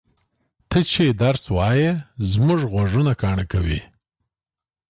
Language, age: Pashto, 50-59